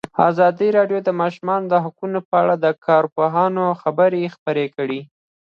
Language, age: Pashto, under 19